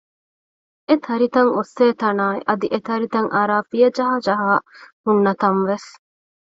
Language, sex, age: Divehi, female, 19-29